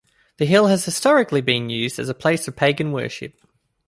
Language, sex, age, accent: English, male, 19-29, Australian English